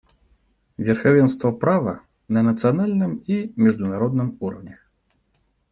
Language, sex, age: Russian, male, 30-39